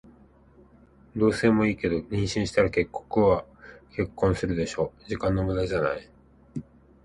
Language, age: Japanese, 30-39